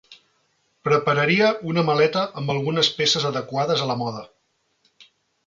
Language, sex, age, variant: Catalan, male, 40-49, Central